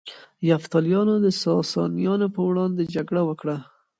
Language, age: Pashto, 19-29